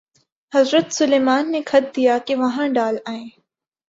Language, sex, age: Urdu, female, 19-29